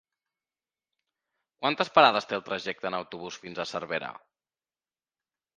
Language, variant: Catalan, Central